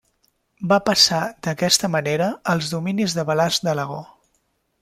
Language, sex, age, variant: Catalan, male, 19-29, Central